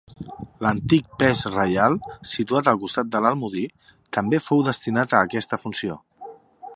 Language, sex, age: Catalan, male, 30-39